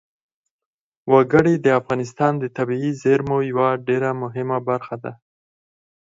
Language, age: Pashto, 30-39